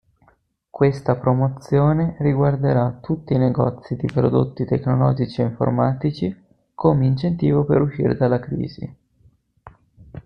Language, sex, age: Italian, male, 19-29